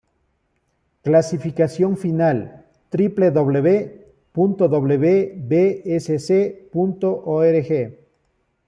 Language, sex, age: Spanish, male, 50-59